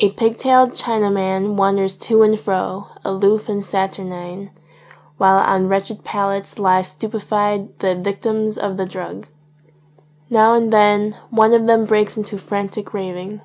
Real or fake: real